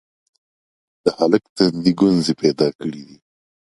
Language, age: Pashto, 19-29